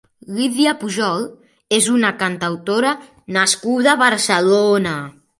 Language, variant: Catalan, Central